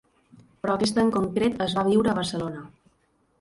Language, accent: Catalan, balear; central